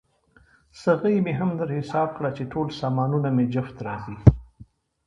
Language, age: Pashto, 40-49